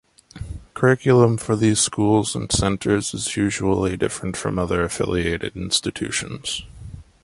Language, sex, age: English, male, 19-29